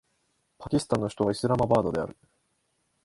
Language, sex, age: Japanese, male, 19-29